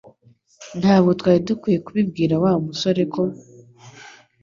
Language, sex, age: Kinyarwanda, female, 19-29